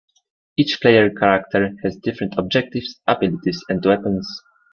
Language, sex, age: English, male, 19-29